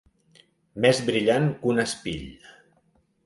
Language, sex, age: Catalan, male, 50-59